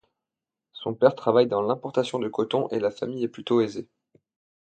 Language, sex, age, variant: French, male, 19-29, Français de métropole